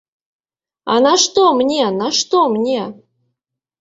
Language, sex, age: Belarusian, female, 30-39